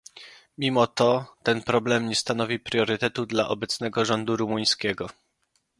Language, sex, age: Polish, male, 30-39